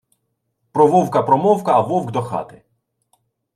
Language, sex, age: Ukrainian, male, 19-29